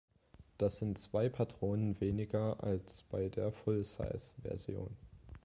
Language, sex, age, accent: German, male, 19-29, Deutschland Deutsch